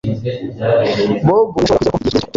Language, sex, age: Kinyarwanda, male, 19-29